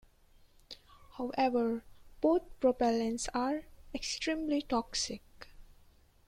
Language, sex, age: English, female, 19-29